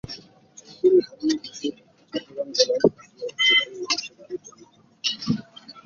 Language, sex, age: Bengali, male, 19-29